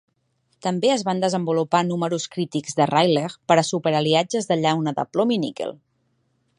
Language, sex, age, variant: Catalan, female, 19-29, Central